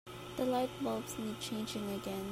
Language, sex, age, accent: English, female, 19-29, Filipino